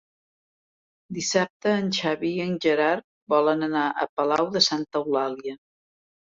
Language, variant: Catalan, Central